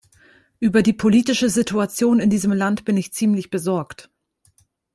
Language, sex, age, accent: German, female, 30-39, Deutschland Deutsch